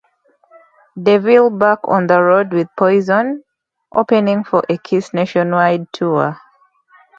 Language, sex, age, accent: English, female, 19-29, England English